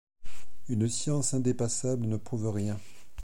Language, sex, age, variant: French, male, 40-49, Français de métropole